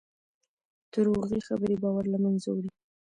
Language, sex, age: Pashto, female, 19-29